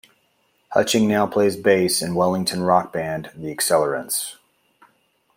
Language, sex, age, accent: English, male, 40-49, United States English